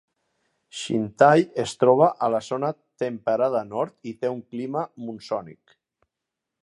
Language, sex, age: Catalan, male, 50-59